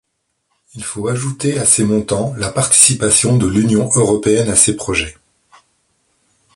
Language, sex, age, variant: French, male, 60-69, Français de métropole